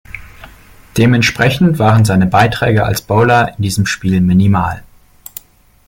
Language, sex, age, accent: German, male, 19-29, Deutschland Deutsch